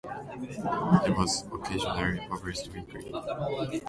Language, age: English, 19-29